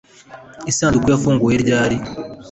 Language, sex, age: Kinyarwanda, male, 19-29